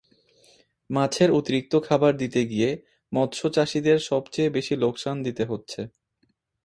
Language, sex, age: Bengali, female, 19-29